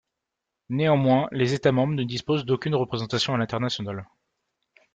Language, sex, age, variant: French, male, 19-29, Français de métropole